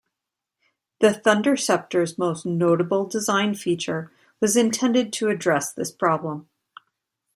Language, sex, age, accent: English, female, 30-39, Canadian English